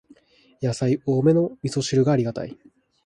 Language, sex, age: Japanese, male, 19-29